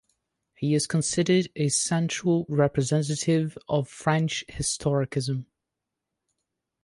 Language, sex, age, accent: English, male, 19-29, England English